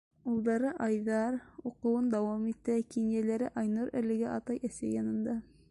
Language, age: Bashkir, 19-29